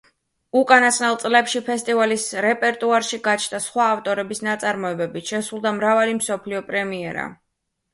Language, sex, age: Georgian, female, 19-29